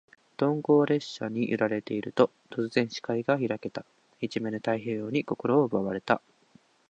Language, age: Japanese, 19-29